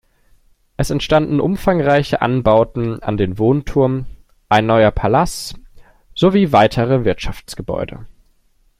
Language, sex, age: German, male, 19-29